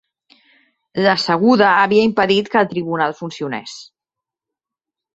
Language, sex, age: Catalan, female, 30-39